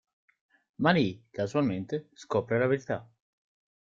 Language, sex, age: Italian, male, under 19